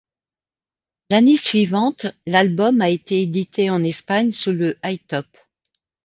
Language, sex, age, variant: French, female, 50-59, Français de métropole